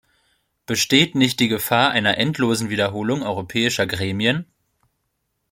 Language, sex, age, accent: German, male, 19-29, Deutschland Deutsch